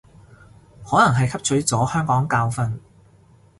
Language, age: Cantonese, 40-49